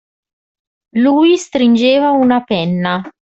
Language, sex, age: Italian, male, 30-39